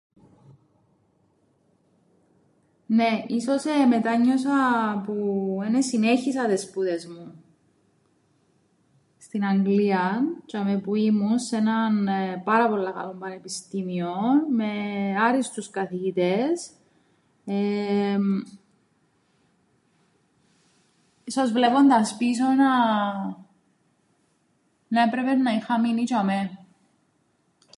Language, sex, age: Greek, female, 30-39